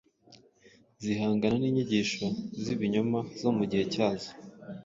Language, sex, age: Kinyarwanda, male, 19-29